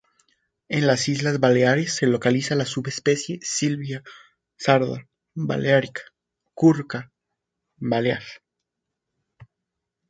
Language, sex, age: Spanish, male, 19-29